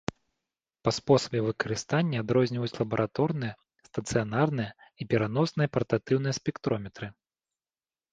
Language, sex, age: Belarusian, male, 30-39